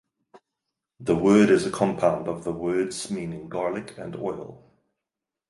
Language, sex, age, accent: English, male, 40-49, Southern African (South Africa, Zimbabwe, Namibia)